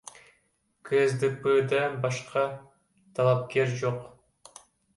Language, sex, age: Kyrgyz, male, under 19